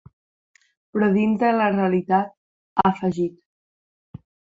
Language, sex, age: Catalan, female, under 19